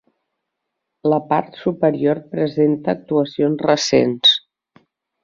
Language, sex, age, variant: Catalan, female, 40-49, Central